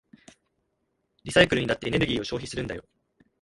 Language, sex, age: Japanese, male, 19-29